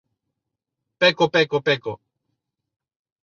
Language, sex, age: Catalan, male, 50-59